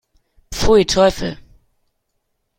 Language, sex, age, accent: German, male, under 19, Deutschland Deutsch